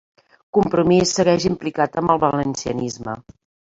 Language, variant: Catalan, Central